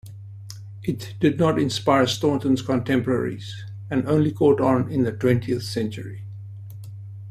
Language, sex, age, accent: English, male, 60-69, Southern African (South Africa, Zimbabwe, Namibia)